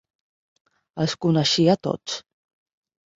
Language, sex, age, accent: Catalan, female, 19-29, aprenent (recent, des del castellà)